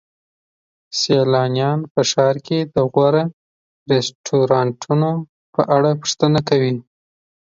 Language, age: Pashto, 30-39